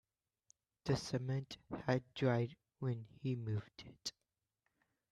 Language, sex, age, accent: English, male, under 19, United States English